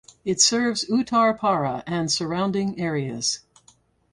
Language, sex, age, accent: English, female, 60-69, United States English